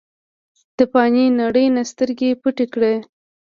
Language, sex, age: Pashto, female, 19-29